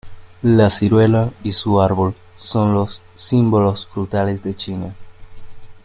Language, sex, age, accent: Spanish, male, under 19, Caribe: Cuba, Venezuela, Puerto Rico, República Dominicana, Panamá, Colombia caribeña, México caribeño, Costa del golfo de México